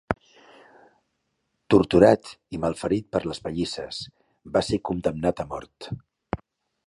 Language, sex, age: Catalan, male, 50-59